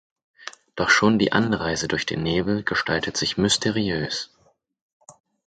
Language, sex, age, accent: German, male, 19-29, Deutschland Deutsch; Hochdeutsch